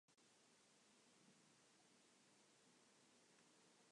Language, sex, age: English, male, under 19